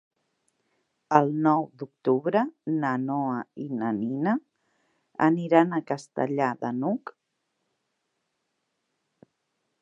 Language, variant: Catalan, Central